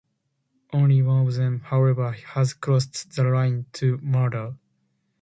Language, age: English, 19-29